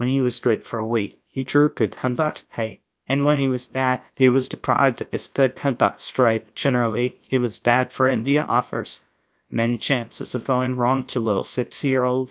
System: TTS, GlowTTS